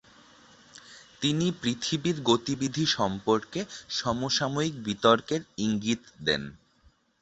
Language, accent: Bengali, প্রমিত